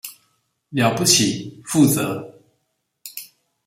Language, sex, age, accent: Chinese, male, 30-39, 出生地：彰化縣